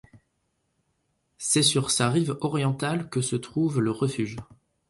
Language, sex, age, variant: French, male, 30-39, Français de métropole